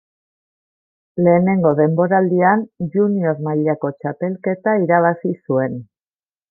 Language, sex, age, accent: Basque, female, 50-59, Erdialdekoa edo Nafarra (Gipuzkoa, Nafarroa)